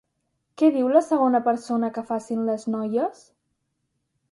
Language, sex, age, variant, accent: Catalan, female, 19-29, Central, central